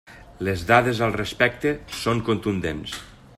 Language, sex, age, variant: Catalan, male, 40-49, Nord-Occidental